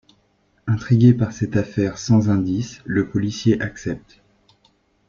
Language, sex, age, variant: French, male, 19-29, Français de métropole